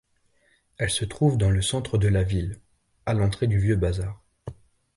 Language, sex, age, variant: French, male, 19-29, Français de métropole